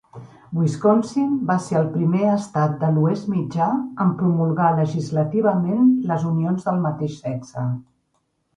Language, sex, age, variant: Catalan, female, 50-59, Central